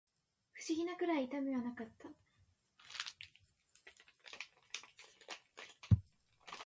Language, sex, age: Japanese, female, 19-29